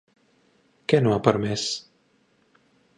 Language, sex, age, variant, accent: Catalan, male, 19-29, Central, central